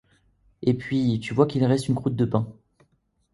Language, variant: French, Français de métropole